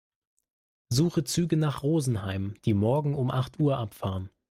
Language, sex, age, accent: German, male, 19-29, Deutschland Deutsch